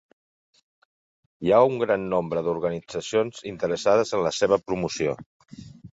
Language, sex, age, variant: Catalan, male, 50-59, Central